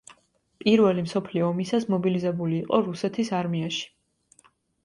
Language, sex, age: Georgian, female, 19-29